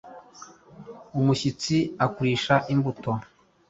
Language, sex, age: Kinyarwanda, male, 40-49